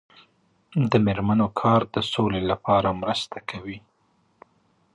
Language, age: Pashto, 30-39